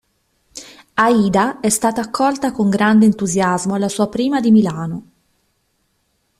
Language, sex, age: Italian, female, 19-29